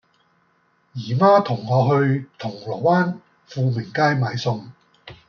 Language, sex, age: Cantonese, male, 50-59